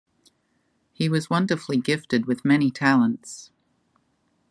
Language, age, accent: English, 30-39, Australian English